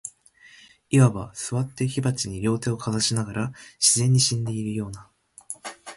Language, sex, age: Japanese, male, 19-29